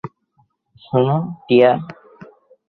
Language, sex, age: Bengali, male, 19-29